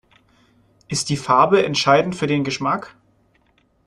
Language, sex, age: German, male, 19-29